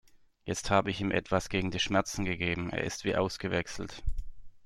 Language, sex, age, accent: German, male, 30-39, Deutschland Deutsch